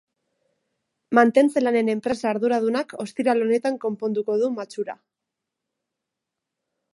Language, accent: Basque, Mendebalekoa (Araba, Bizkaia, Gipuzkoako mendebaleko herri batzuk)